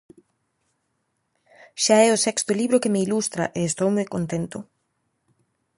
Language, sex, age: Galician, female, 30-39